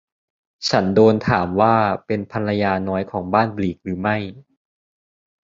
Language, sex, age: Thai, male, 19-29